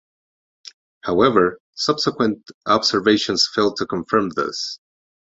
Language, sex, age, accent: English, male, 30-39, United States English